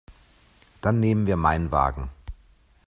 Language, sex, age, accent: German, male, 40-49, Deutschland Deutsch